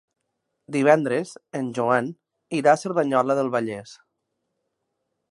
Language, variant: Catalan, Nord-Occidental